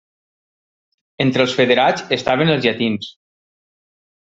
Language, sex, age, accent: Catalan, male, 40-49, valencià